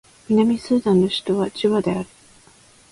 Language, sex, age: Japanese, female, 19-29